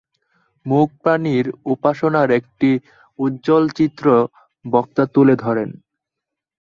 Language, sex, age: Bengali, male, under 19